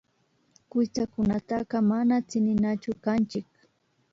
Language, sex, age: Imbabura Highland Quichua, female, 19-29